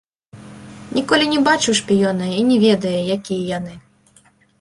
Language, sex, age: Belarusian, female, 19-29